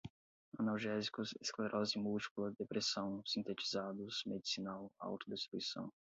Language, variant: Portuguese, Portuguese (Brasil)